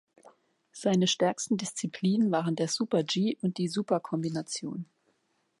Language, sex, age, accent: German, female, 30-39, Deutschland Deutsch